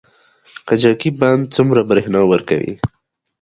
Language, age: Pashto, 19-29